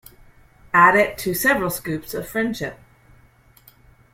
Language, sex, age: English, female, 40-49